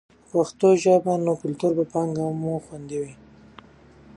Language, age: Pashto, 19-29